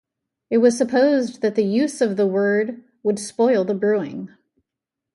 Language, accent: English, United States English